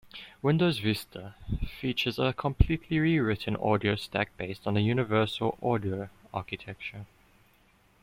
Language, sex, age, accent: English, male, 19-29, Southern African (South Africa, Zimbabwe, Namibia)